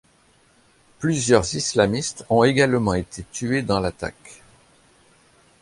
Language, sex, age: French, male, 50-59